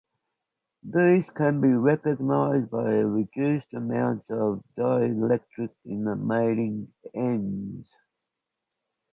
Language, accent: English, Australian English